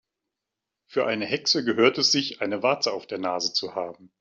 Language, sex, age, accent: German, male, 40-49, Deutschland Deutsch